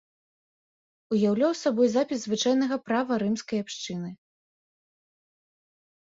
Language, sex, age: Belarusian, female, 19-29